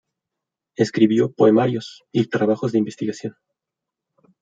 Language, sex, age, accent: Spanish, male, 19-29, México